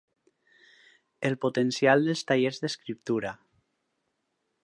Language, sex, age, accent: Catalan, male, 19-29, valencià